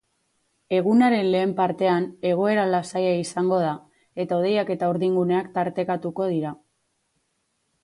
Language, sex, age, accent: Basque, female, 19-29, Mendebalekoa (Araba, Bizkaia, Gipuzkoako mendebaleko herri batzuk)